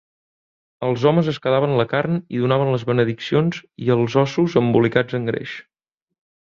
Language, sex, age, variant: Catalan, male, 19-29, Central